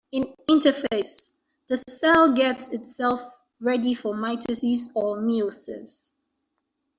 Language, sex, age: English, female, 19-29